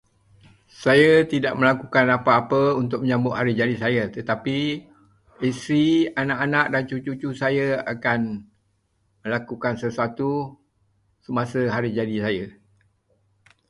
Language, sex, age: Malay, male, 70-79